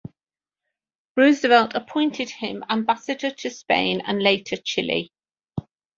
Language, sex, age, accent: English, female, 50-59, England English